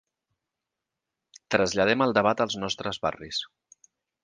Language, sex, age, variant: Catalan, male, 50-59, Central